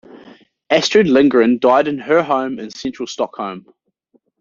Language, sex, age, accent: English, male, 19-29, New Zealand English